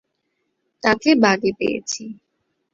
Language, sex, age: Bengali, female, 19-29